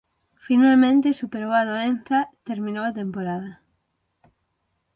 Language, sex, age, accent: Galician, female, 19-29, Atlántico (seseo e gheada)